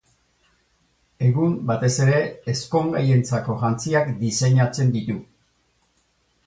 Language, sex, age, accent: Basque, male, 60-69, Erdialdekoa edo Nafarra (Gipuzkoa, Nafarroa)